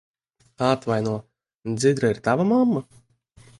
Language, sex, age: Latvian, male, 19-29